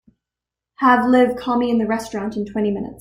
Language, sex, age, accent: English, female, under 19, Canadian English